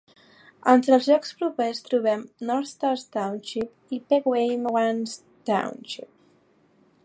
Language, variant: Catalan, Balear